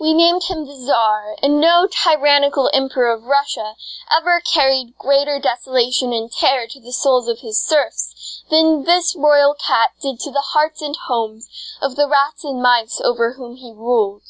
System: none